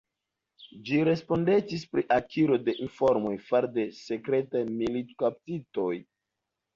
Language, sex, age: Esperanto, male, 19-29